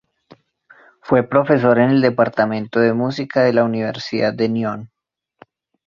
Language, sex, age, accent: Spanish, male, 19-29, Andino-Pacífico: Colombia, Perú, Ecuador, oeste de Bolivia y Venezuela andina